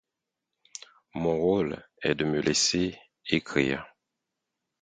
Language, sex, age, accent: French, male, 30-39, Français d’Haïti